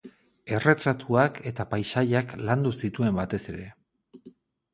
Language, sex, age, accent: Basque, male, 40-49, Erdialdekoa edo Nafarra (Gipuzkoa, Nafarroa)